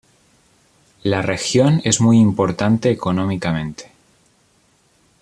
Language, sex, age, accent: Spanish, male, 19-29, España: Centro-Sur peninsular (Madrid, Toledo, Castilla-La Mancha)